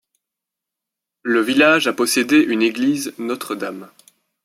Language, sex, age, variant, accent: French, male, 30-39, Français d'Europe, Français de Belgique